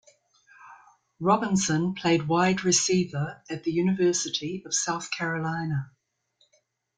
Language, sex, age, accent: English, female, 60-69, New Zealand English